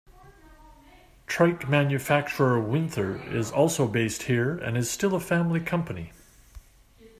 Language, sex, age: English, male, 60-69